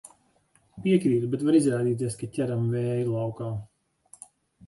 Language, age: Latvian, 40-49